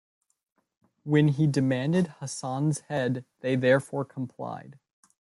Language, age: English, 19-29